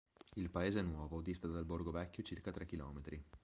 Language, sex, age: Italian, male, 30-39